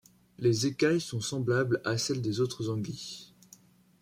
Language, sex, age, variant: French, male, under 19, Français de métropole